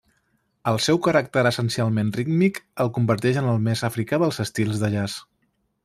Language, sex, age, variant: Catalan, male, 19-29, Central